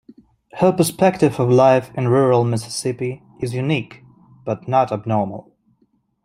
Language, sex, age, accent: English, male, 19-29, England English